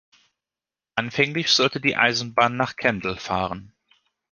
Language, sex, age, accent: German, male, 30-39, Deutschland Deutsch